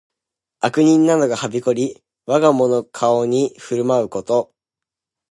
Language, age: Japanese, under 19